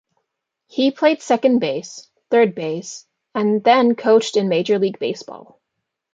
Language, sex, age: English, female, 19-29